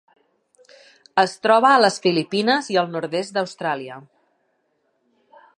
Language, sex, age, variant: Catalan, female, 40-49, Central